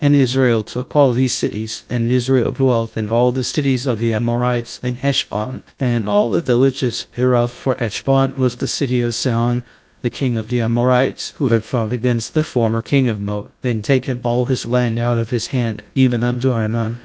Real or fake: fake